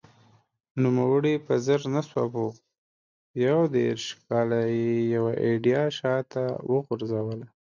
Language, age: Pashto, 19-29